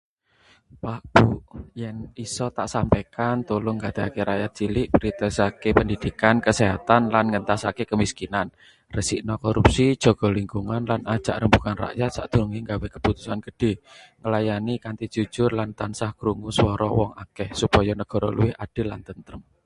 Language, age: Javanese, 30-39